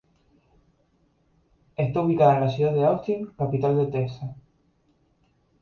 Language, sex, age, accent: Spanish, male, 19-29, España: Islas Canarias